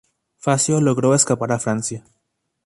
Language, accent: Spanish, México